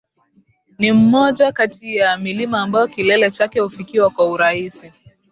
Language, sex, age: Swahili, female, 19-29